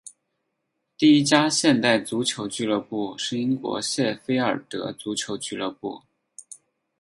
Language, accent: Chinese, 出生地：江西省